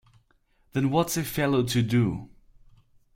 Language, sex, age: English, male, 19-29